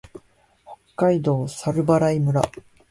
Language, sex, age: Japanese, male, 19-29